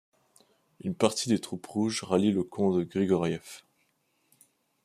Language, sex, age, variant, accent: French, male, 19-29, Français d'Europe, Français de Suisse